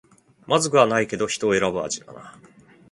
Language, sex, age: Japanese, male, 30-39